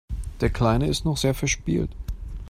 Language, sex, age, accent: German, male, 19-29, Deutschland Deutsch